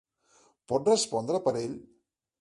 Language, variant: Catalan, Central